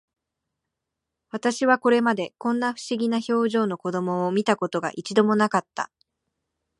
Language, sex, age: Japanese, female, 19-29